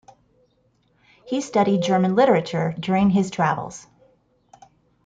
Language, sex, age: English, female, 50-59